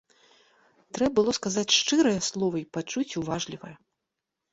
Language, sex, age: Belarusian, female, 40-49